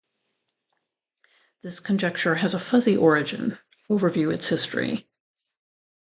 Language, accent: English, United States English